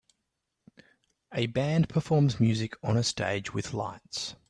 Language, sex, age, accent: English, male, 30-39, Australian English